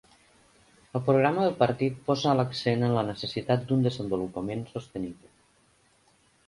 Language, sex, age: Catalan, female, 50-59